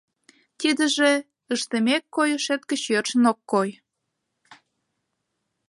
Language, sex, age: Mari, female, under 19